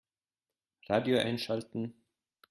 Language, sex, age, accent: German, male, 19-29, Österreichisches Deutsch